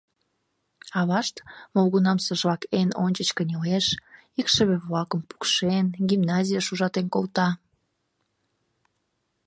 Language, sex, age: Mari, female, 19-29